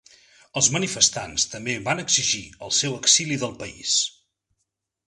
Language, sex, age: Catalan, male, 40-49